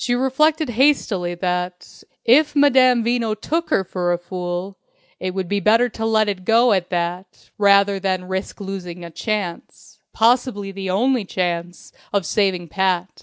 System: none